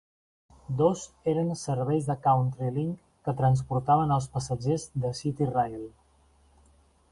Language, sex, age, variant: Catalan, male, 40-49, Central